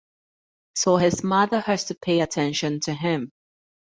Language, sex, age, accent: English, female, 30-39, United States English